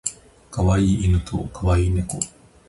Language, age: Japanese, 30-39